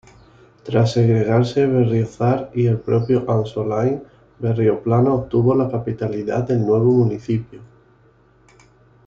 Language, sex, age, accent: Spanish, male, 30-39, España: Sur peninsular (Andalucia, Extremadura, Murcia)